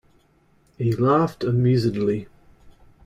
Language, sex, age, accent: English, male, 40-49, New Zealand English